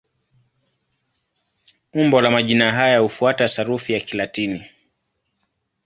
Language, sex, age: Swahili, male, 19-29